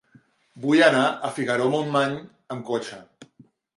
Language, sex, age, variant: Catalan, male, 50-59, Central